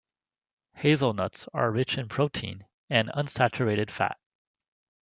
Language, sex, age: English, male, 19-29